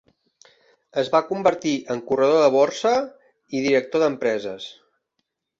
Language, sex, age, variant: Catalan, male, 40-49, Central